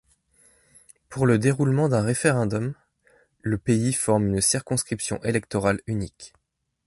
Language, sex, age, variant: French, male, 30-39, Français de métropole